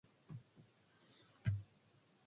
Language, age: English, 19-29